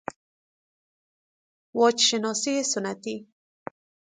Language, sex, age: Persian, female, 19-29